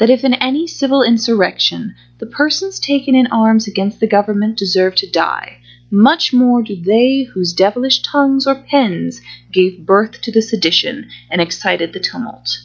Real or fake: real